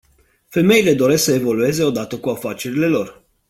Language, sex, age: Romanian, male, 30-39